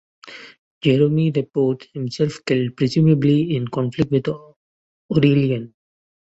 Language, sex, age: English, male, 19-29